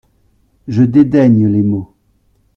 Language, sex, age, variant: French, male, 40-49, Français de métropole